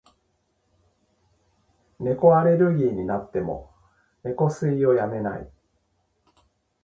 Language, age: Japanese, 40-49